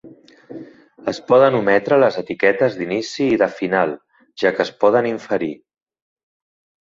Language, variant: Catalan, Central